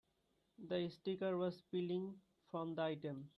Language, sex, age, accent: English, male, 19-29, India and South Asia (India, Pakistan, Sri Lanka)